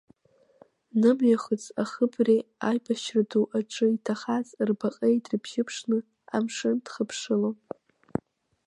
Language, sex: Abkhazian, female